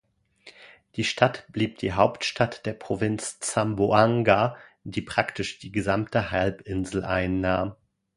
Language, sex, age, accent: German, male, 40-49, Deutschland Deutsch